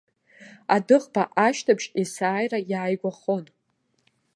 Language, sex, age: Abkhazian, female, 19-29